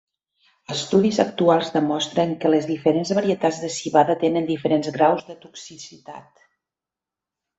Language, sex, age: Catalan, female, 50-59